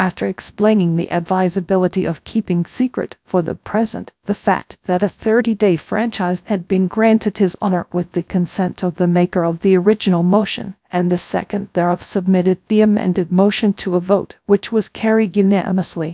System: TTS, GradTTS